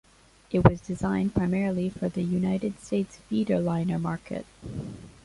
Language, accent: English, United States English